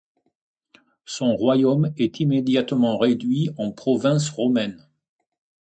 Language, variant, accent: French, Français de métropole, Français du sud de la France